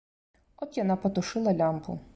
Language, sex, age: Belarusian, female, 30-39